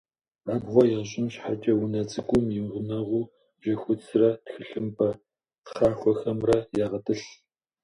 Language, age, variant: Kabardian, 50-59, Адыгэбзэ (Къэбэрдей, Кирил, псоми зэдай)